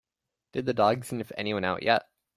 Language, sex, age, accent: English, male, under 19, United States English